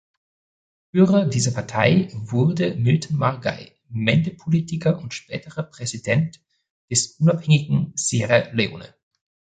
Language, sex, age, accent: German, male, 30-39, Österreichisches Deutsch